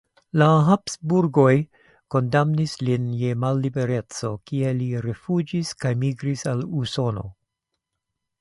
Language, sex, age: Esperanto, male, 70-79